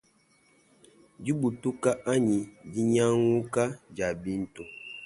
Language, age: Luba-Lulua, 19-29